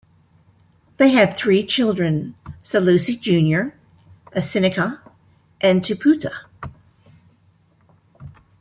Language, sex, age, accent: English, female, 60-69, United States English